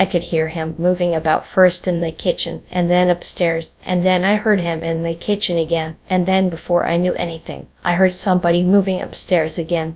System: TTS, GradTTS